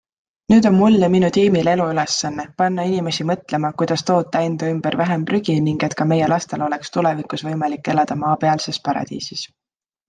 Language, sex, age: Estonian, female, 19-29